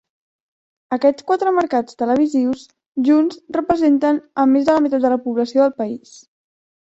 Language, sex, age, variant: Catalan, female, under 19, Central